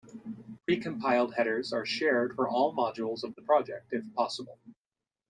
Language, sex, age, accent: English, male, 30-39, United States English